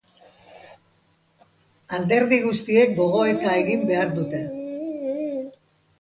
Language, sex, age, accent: Basque, female, 40-49, Mendebalekoa (Araba, Bizkaia, Gipuzkoako mendebaleko herri batzuk)